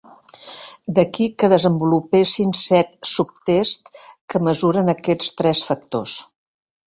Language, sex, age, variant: Catalan, female, 50-59, Central